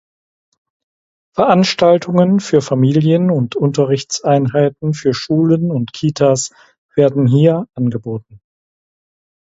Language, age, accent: German, 40-49, Deutschland Deutsch